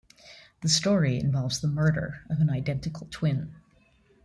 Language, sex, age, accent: English, female, 30-39, United States English